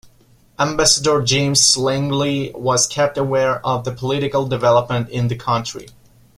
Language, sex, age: English, male, 19-29